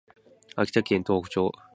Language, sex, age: Japanese, male, 19-29